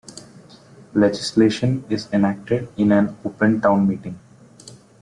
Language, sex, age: English, male, 19-29